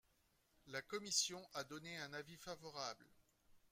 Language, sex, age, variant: French, male, 50-59, Français de métropole